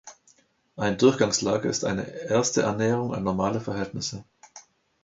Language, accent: German, Deutschland Deutsch